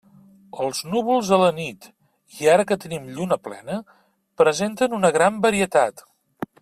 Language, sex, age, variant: Catalan, male, 50-59, Central